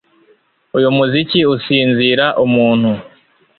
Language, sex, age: Kinyarwanda, male, 30-39